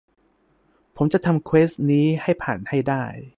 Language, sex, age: Thai, male, 19-29